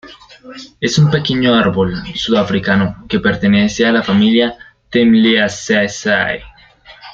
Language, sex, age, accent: Spanish, male, under 19, Andino-Pacífico: Colombia, Perú, Ecuador, oeste de Bolivia y Venezuela andina